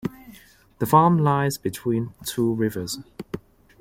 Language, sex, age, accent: English, male, 30-39, Hong Kong English